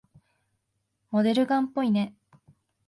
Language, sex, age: Japanese, female, 19-29